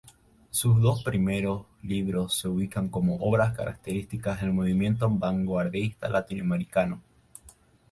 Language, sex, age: Spanish, male, 19-29